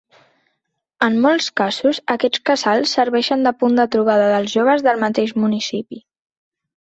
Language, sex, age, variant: Catalan, female, under 19, Central